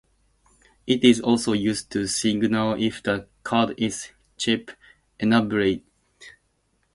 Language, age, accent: English, 19-29, United States English